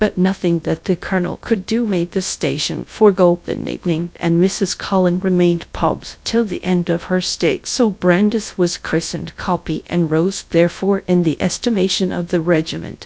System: TTS, GradTTS